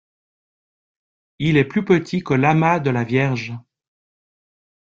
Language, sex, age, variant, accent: French, male, 40-49, Français d'Europe, Français de Suisse